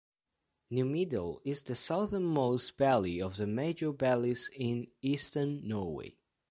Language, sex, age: English, male, under 19